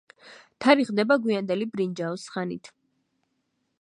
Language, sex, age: Georgian, female, 19-29